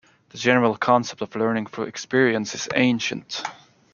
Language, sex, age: English, male, 30-39